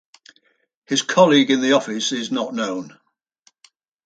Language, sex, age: English, male, 80-89